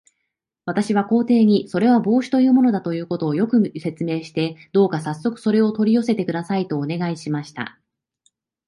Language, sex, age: Japanese, female, 30-39